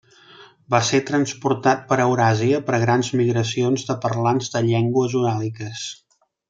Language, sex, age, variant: Catalan, male, 30-39, Central